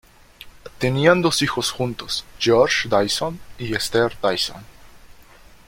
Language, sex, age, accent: Spanish, male, 19-29, México